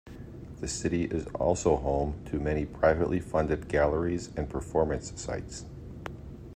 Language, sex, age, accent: English, male, 40-49, United States English